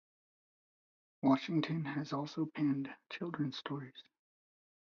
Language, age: English, 40-49